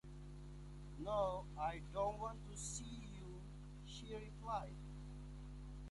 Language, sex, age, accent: English, male, 19-29, United States English